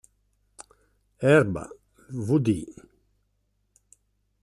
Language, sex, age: Italian, male, 60-69